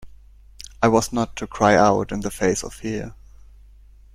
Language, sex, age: English, male, under 19